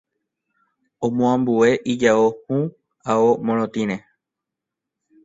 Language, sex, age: Guarani, male, 19-29